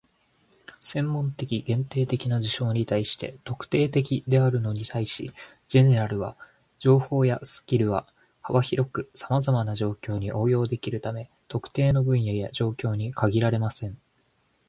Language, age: Japanese, 19-29